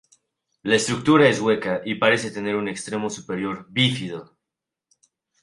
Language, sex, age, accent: Spanish, male, 19-29, México